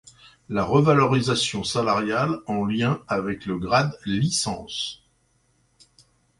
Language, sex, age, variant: French, male, 60-69, Français de métropole